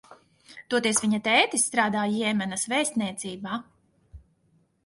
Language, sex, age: Latvian, female, 40-49